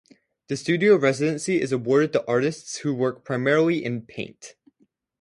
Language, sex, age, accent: English, male, under 19, United States English